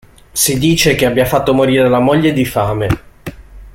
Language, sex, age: Italian, male, 19-29